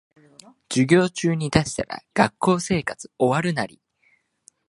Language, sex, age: Japanese, male, 19-29